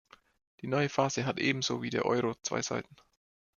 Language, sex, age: German, male, 19-29